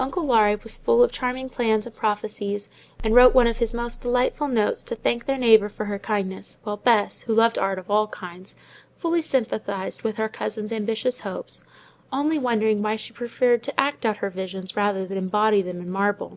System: none